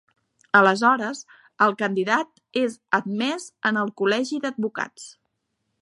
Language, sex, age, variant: Catalan, female, 40-49, Central